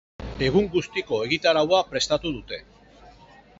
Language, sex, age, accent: Basque, male, 50-59, Erdialdekoa edo Nafarra (Gipuzkoa, Nafarroa)